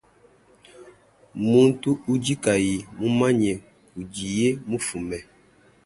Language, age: Luba-Lulua, 19-29